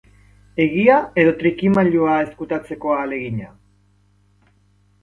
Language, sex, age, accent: Basque, male, 19-29, Erdialdekoa edo Nafarra (Gipuzkoa, Nafarroa)